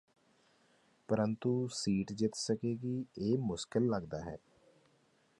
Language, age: Punjabi, 30-39